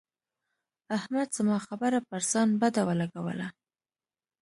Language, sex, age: Pashto, female, 19-29